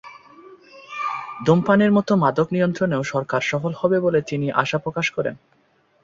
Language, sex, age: Bengali, male, 19-29